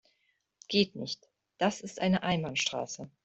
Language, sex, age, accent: German, female, 30-39, Deutschland Deutsch